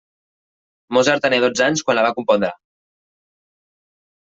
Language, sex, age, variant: Catalan, male, 19-29, Central